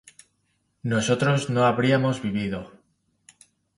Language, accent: Spanish, España: Centro-Sur peninsular (Madrid, Toledo, Castilla-La Mancha)